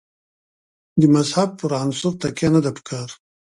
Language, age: Pashto, 60-69